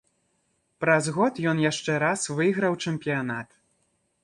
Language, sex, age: Belarusian, male, 19-29